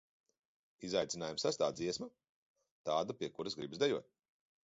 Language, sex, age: Latvian, male, 40-49